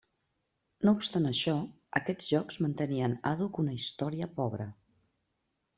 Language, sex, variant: Catalan, female, Central